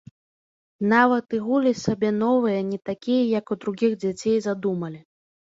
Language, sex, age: Belarusian, female, 19-29